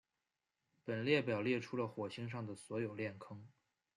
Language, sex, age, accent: Chinese, male, 19-29, 出生地：河南省